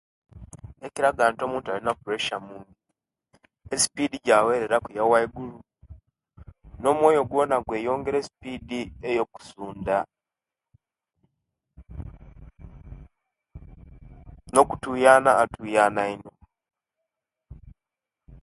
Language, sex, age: Kenyi, male, under 19